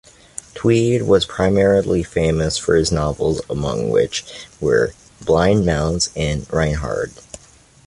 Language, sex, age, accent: English, male, under 19, United States English